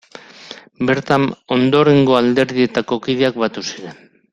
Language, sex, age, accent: Basque, male, 40-49, Mendebalekoa (Araba, Bizkaia, Gipuzkoako mendebaleko herri batzuk)